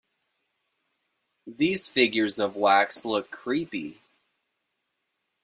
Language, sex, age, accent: English, male, 30-39, United States English